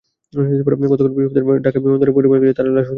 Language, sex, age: Bengali, male, 19-29